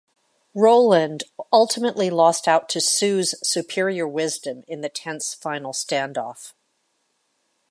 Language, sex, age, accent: English, female, 50-59, United States English